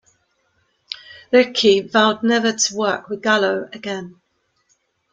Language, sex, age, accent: English, female, 60-69, England English